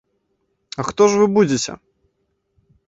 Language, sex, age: Belarusian, male, 19-29